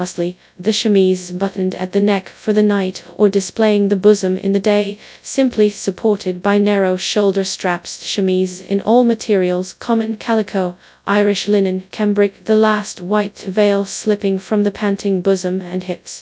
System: TTS, FastPitch